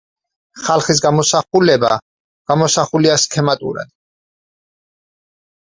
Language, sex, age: Georgian, male, 30-39